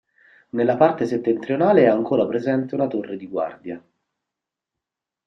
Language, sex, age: Italian, male, 30-39